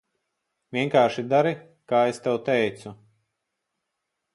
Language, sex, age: Latvian, male, 40-49